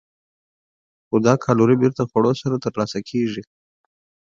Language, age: Pashto, 19-29